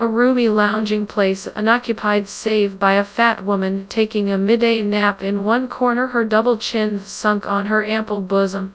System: TTS, FastPitch